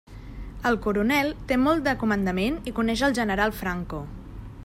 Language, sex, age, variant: Catalan, female, 30-39, Central